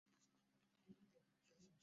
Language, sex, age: Swahili, female, 19-29